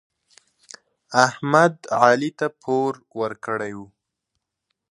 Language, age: Pashto, 19-29